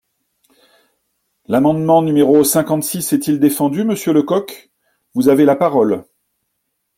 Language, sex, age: French, male, 50-59